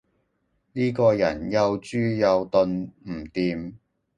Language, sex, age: Cantonese, male, 30-39